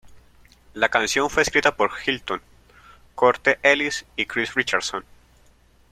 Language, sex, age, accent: Spanish, male, 19-29, Andino-Pacífico: Colombia, Perú, Ecuador, oeste de Bolivia y Venezuela andina